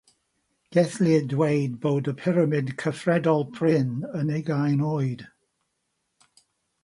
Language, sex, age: Welsh, male, 60-69